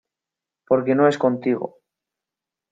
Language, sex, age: Spanish, male, 19-29